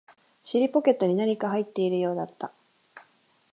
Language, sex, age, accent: Japanese, female, 19-29, 関東